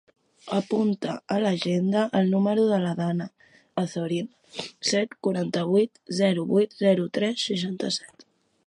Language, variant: Catalan, Central